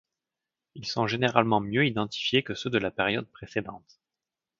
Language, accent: French, Français du Canada